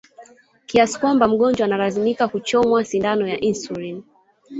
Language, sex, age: Swahili, female, 19-29